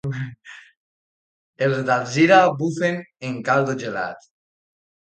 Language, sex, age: Catalan, male, 19-29